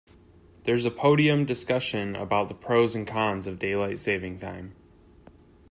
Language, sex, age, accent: English, male, 30-39, United States English